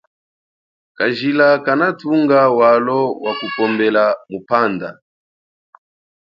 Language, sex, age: Chokwe, male, 40-49